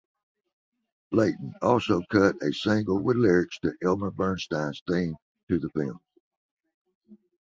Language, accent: English, United States English